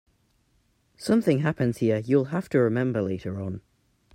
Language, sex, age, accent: English, male, under 19, England English